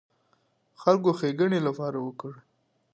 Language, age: Pashto, 19-29